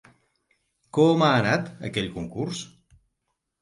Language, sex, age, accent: Catalan, male, 50-59, occidental